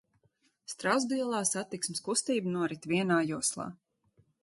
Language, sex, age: Latvian, female, 40-49